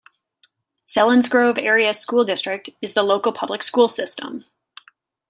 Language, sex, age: English, female, 40-49